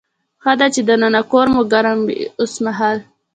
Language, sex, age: Pashto, female, under 19